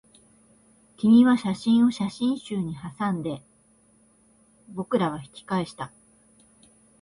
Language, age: Japanese, 40-49